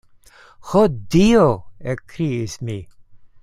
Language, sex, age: Esperanto, male, 70-79